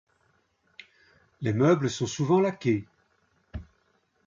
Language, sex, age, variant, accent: French, male, 60-69, Français d'Europe, Français de Belgique